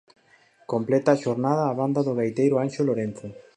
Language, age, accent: Galician, 30-39, Atlántico (seseo e gheada)